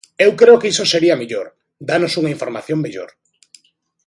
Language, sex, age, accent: Galician, male, 40-49, Normativo (estándar)